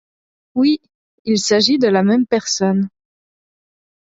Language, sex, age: French, female, 19-29